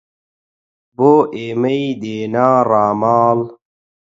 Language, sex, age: Central Kurdish, male, 30-39